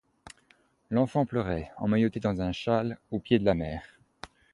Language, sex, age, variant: French, male, 19-29, Français de métropole